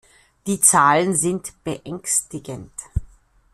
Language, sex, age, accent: German, female, 50-59, Österreichisches Deutsch